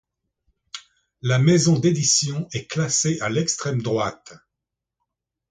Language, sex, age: French, male, 60-69